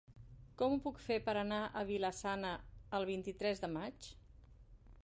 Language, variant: Catalan, Central